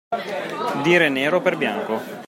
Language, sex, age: Italian, male, 30-39